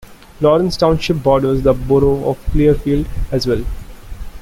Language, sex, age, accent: English, male, 19-29, India and South Asia (India, Pakistan, Sri Lanka)